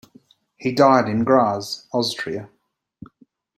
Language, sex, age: English, male, 40-49